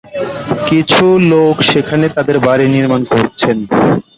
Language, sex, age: Bengali, male, 30-39